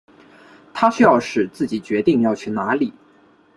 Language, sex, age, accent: Chinese, male, 19-29, 出生地：广东省